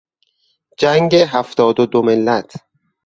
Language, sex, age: Persian, male, 30-39